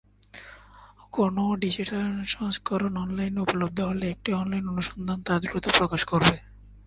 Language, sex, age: Bengali, male, 19-29